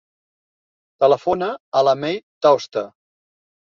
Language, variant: Catalan, Central